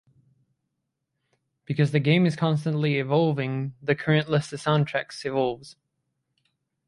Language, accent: English, United States English